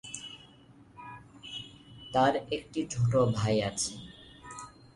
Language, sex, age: Bengali, male, 19-29